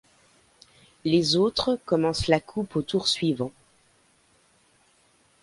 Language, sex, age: French, female, 50-59